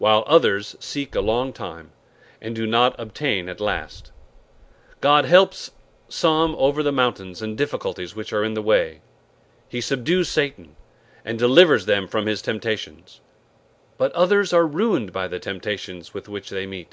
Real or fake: real